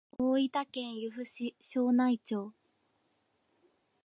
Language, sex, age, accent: Japanese, female, under 19, 標準語